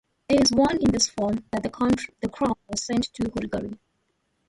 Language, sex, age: English, female, 30-39